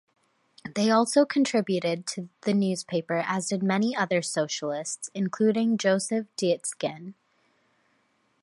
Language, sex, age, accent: English, female, 19-29, United States English